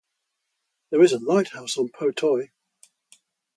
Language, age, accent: English, 80-89, England English